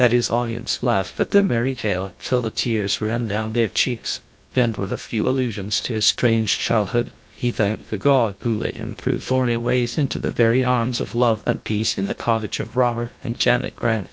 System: TTS, GlowTTS